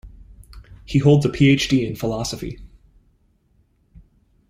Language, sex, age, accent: English, male, 19-29, United States English